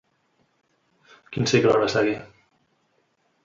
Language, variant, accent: Catalan, Central, central